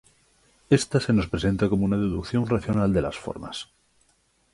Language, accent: Spanish, España: Norte peninsular (Asturias, Castilla y León, Cantabria, País Vasco, Navarra, Aragón, La Rioja, Guadalajara, Cuenca)